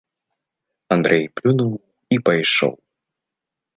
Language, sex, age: Belarusian, male, under 19